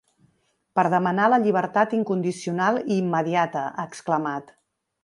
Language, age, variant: Catalan, 40-49, Central